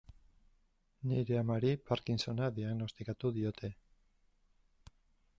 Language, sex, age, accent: Basque, male, 50-59, Erdialdekoa edo Nafarra (Gipuzkoa, Nafarroa)